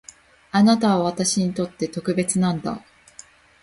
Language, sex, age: Japanese, female, 19-29